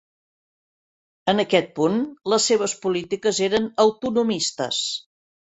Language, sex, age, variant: Catalan, female, 60-69, Central